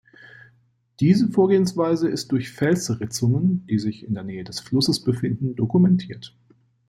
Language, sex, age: German, male, 30-39